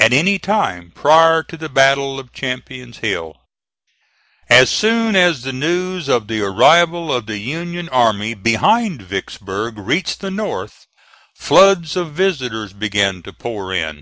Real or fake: real